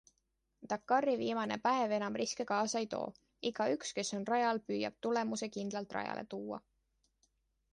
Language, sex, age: Estonian, female, 19-29